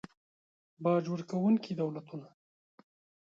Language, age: Pashto, 19-29